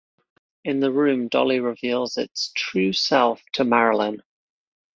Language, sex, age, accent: English, male, 30-39, England English